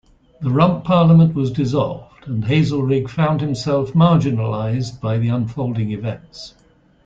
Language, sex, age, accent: English, male, 60-69, England English